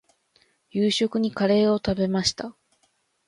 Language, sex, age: Japanese, female, 19-29